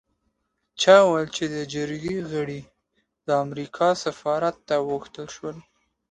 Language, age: Pashto, 19-29